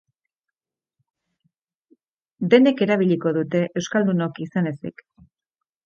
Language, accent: Basque, Erdialdekoa edo Nafarra (Gipuzkoa, Nafarroa)